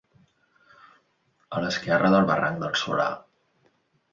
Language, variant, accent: Catalan, Central, central